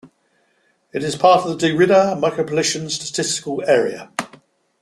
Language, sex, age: English, male, 60-69